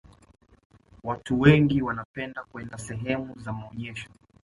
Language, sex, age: Swahili, male, 19-29